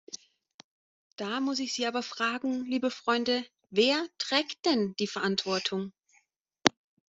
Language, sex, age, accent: German, female, 30-39, Deutschland Deutsch